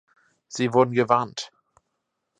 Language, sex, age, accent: German, male, under 19, Deutschland Deutsch